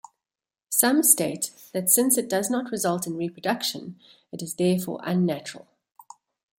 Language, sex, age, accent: English, female, 40-49, Southern African (South Africa, Zimbabwe, Namibia)